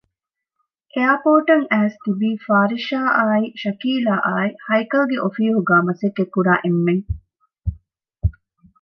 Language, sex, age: Divehi, female, 30-39